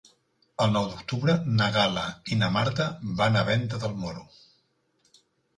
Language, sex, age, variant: Catalan, male, 40-49, Central